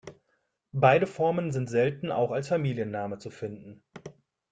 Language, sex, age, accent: German, male, 30-39, Deutschland Deutsch